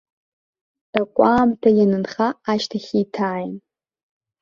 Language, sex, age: Abkhazian, female, under 19